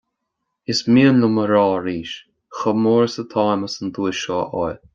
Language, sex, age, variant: Irish, male, 30-39, Gaeilge Chonnacht